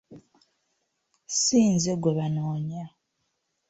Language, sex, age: Ganda, female, 19-29